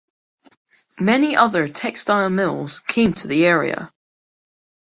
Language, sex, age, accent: English, male, under 19, Scottish English